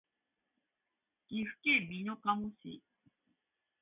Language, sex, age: Japanese, female, 50-59